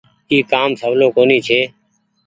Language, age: Goaria, 30-39